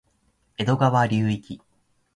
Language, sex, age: Japanese, male, 19-29